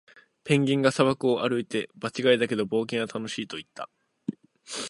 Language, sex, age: Japanese, male, 19-29